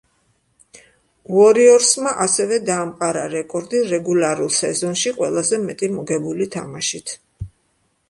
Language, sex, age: Georgian, female, 60-69